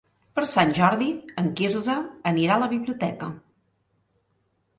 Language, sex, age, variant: Catalan, female, 50-59, Central